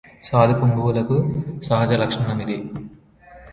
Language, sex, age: Telugu, male, under 19